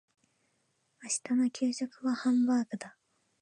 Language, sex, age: Japanese, female, under 19